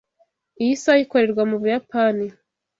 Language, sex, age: Kinyarwanda, female, 30-39